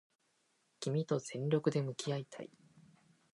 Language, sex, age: Japanese, male, 19-29